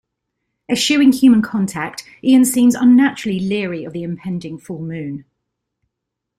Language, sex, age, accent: English, female, 40-49, England English